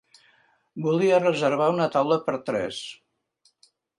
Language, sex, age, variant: Catalan, male, 70-79, Central